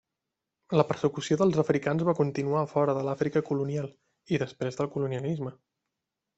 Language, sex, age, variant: Catalan, male, 30-39, Central